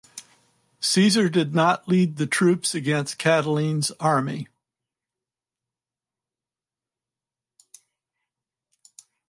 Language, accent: English, United States English